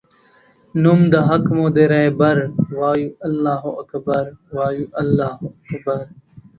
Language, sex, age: Pashto, male, 19-29